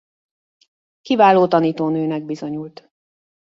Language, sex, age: Hungarian, female, 40-49